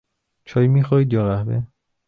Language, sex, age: Persian, male, 19-29